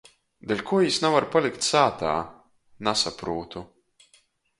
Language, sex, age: Latgalian, male, 19-29